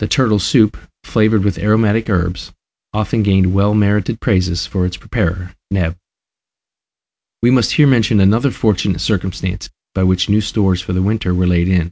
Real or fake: real